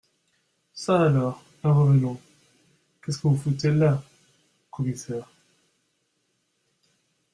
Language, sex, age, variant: French, male, 19-29, Français de métropole